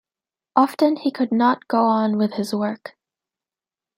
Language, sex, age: English, female, 19-29